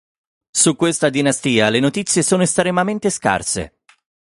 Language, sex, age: Italian, male, 30-39